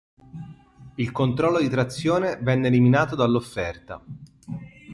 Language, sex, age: Italian, male, 30-39